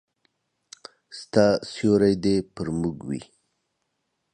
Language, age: Pashto, 30-39